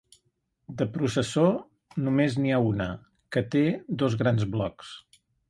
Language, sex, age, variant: Catalan, male, 50-59, Central